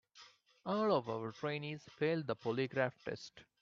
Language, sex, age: English, male, 19-29